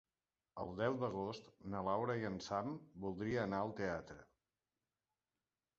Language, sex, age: Catalan, male, 50-59